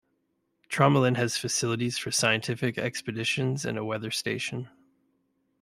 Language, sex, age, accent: English, male, 30-39, Canadian English